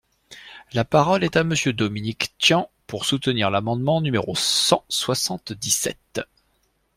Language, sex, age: French, male, 40-49